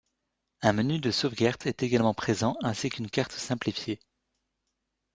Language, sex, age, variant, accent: French, male, 19-29, Français d'Europe, Français de Belgique